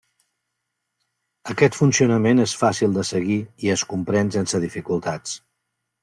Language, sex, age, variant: Catalan, male, 50-59, Central